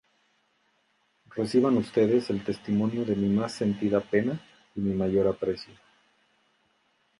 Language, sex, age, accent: Spanish, male, 40-49, México